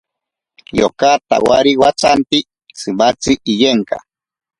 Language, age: Ashéninka Perené, 40-49